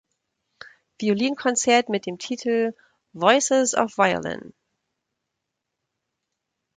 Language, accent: German, Deutschland Deutsch